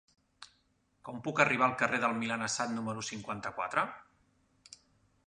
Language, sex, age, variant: Catalan, male, 40-49, Central